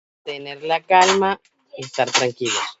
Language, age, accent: Spanish, under 19, Andino-Pacífico: Colombia, Perú, Ecuador, oeste de Bolivia y Venezuela andina